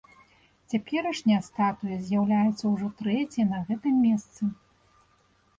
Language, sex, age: Belarusian, female, 30-39